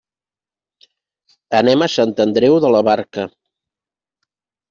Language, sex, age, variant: Catalan, male, 50-59, Central